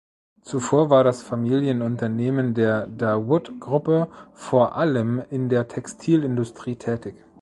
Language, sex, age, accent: German, male, 30-39, Deutschland Deutsch